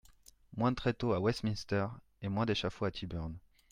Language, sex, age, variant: French, male, 30-39, Français de métropole